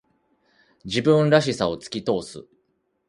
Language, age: Japanese, 30-39